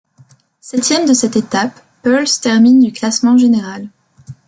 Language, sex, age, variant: French, female, 19-29, Français de métropole